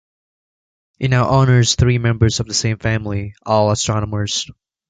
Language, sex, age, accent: English, male, 19-29, United States English